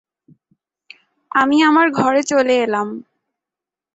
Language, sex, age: Bengali, female, 19-29